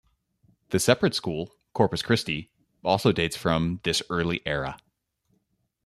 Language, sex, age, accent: English, male, 30-39, United States English